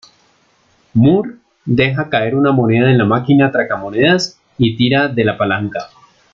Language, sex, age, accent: Spanish, male, 19-29, Andino-Pacífico: Colombia, Perú, Ecuador, oeste de Bolivia y Venezuela andina